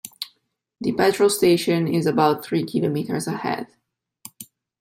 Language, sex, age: English, female, 30-39